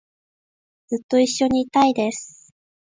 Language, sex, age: Japanese, female, under 19